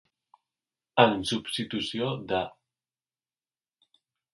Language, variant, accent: Catalan, Central, central